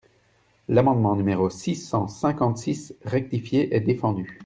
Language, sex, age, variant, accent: French, male, 30-39, Français d'Europe, Français de Belgique